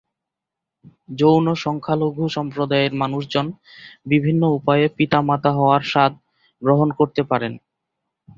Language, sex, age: Bengali, male, 19-29